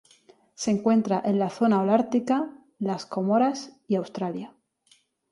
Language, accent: Spanish, España: Sur peninsular (Andalucia, Extremadura, Murcia)